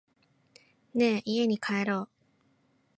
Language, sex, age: Japanese, female, 19-29